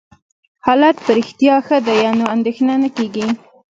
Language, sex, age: Pashto, female, 19-29